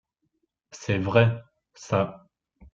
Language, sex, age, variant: French, male, 19-29, Français de métropole